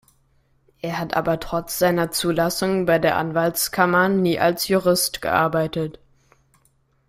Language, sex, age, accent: German, male, under 19, Deutschland Deutsch